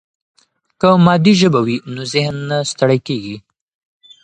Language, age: Pashto, 19-29